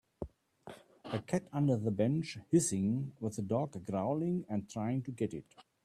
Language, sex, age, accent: English, male, 60-69, Southern African (South Africa, Zimbabwe, Namibia)